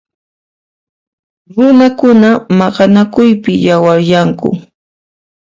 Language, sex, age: Puno Quechua, female, 19-29